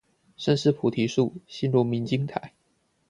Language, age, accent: Chinese, 19-29, 出生地：彰化縣